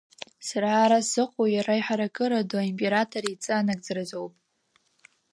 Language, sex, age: Abkhazian, female, under 19